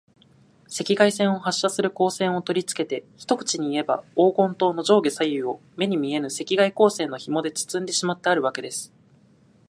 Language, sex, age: Japanese, male, 19-29